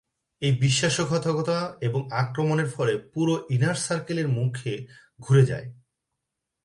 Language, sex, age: Bengali, male, 30-39